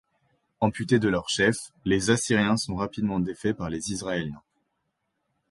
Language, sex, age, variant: French, male, 19-29, Français de métropole